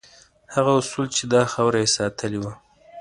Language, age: Pashto, 19-29